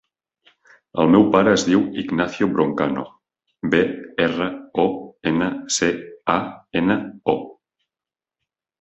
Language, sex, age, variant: Catalan, male, 30-39, Nord-Occidental